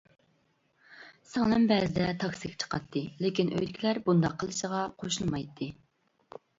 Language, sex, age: Uyghur, female, 30-39